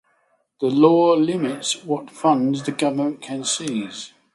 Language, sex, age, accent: English, male, 80-89, England English